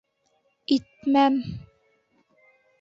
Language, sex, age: Bashkir, female, 19-29